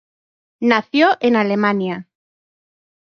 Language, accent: Spanish, España: Centro-Sur peninsular (Madrid, Toledo, Castilla-La Mancha)